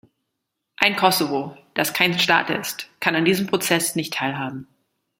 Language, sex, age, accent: German, female, 40-49, Deutschland Deutsch